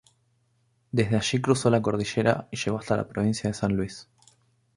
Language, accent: Spanish, Rioplatense: Argentina, Uruguay, este de Bolivia, Paraguay